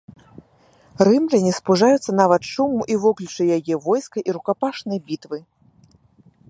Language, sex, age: Belarusian, female, 30-39